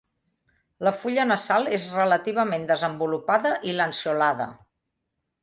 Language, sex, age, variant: Catalan, female, 50-59, Central